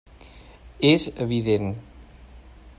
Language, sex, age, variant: Catalan, male, 40-49, Central